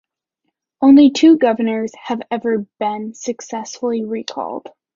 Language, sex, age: English, female, 19-29